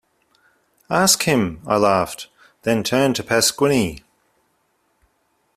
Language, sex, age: English, male, 50-59